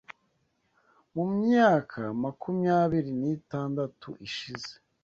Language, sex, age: Kinyarwanda, male, 19-29